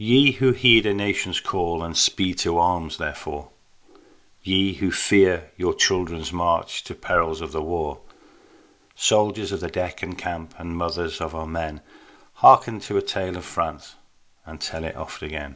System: none